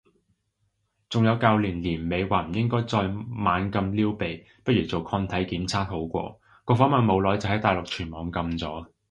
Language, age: Cantonese, 30-39